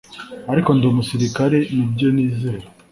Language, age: Kinyarwanda, 19-29